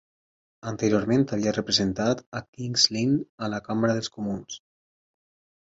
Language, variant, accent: Catalan, Valencià central, valencià